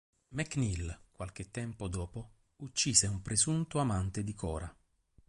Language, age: Italian, 30-39